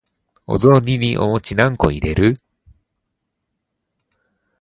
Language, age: Japanese, 19-29